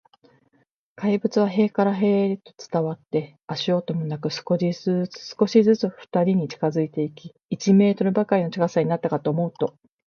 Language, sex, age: Japanese, female, 50-59